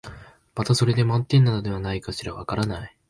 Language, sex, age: Japanese, male, under 19